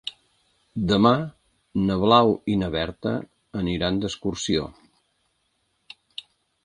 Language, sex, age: Catalan, male, 60-69